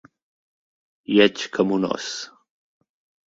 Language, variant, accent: Catalan, Central, central